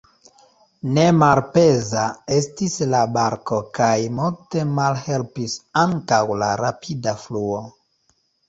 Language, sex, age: Esperanto, male, 40-49